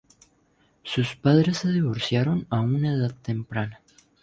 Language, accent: Spanish, Caribe: Cuba, Venezuela, Puerto Rico, República Dominicana, Panamá, Colombia caribeña, México caribeño, Costa del golfo de México